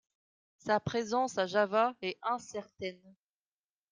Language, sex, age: French, female, under 19